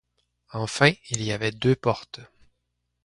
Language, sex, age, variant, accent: French, male, 50-59, Français d'Amérique du Nord, Français du Canada